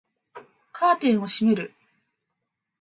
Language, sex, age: Japanese, female, 19-29